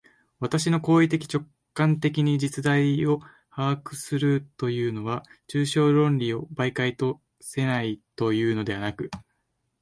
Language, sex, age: Japanese, male, 19-29